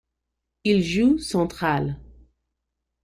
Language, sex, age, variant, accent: French, female, 30-39, Français d'Amérique du Nord, Français des États-Unis